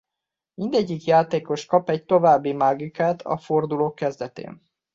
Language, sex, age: Hungarian, male, 30-39